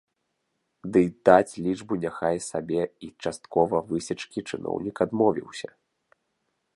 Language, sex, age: Belarusian, male, 30-39